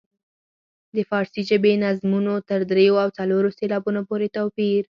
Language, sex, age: Pashto, female, under 19